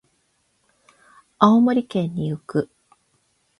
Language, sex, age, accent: Japanese, female, 50-59, 関西; 関東